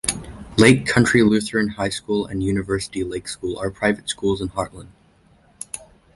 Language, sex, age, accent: English, male, under 19, United States English